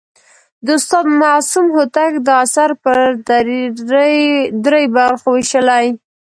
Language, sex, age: Pashto, female, 19-29